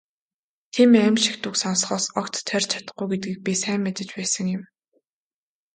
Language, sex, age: Mongolian, female, 19-29